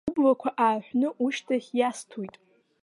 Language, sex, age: Abkhazian, female, under 19